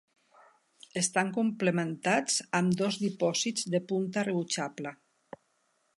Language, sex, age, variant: Catalan, female, 60-69, Central